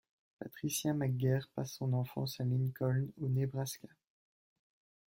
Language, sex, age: French, male, 19-29